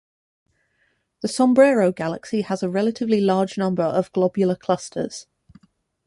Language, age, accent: English, 30-39, England English